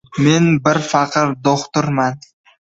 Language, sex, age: Uzbek, male, under 19